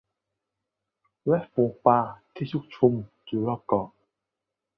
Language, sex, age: Thai, male, 19-29